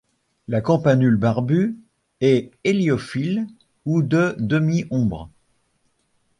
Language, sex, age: French, male, 70-79